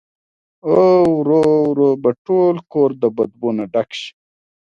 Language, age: Pashto, 30-39